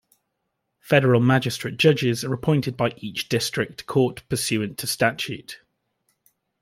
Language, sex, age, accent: English, male, 19-29, England English